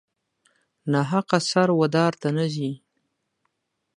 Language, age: Pashto, 19-29